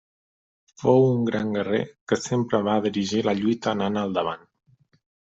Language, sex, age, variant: Catalan, male, 19-29, Central